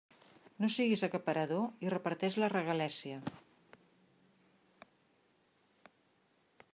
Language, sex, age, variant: Catalan, female, 50-59, Central